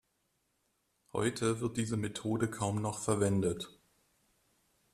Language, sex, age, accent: German, male, 30-39, Deutschland Deutsch